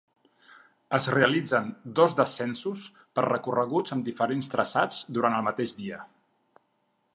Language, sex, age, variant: Catalan, male, 50-59, Central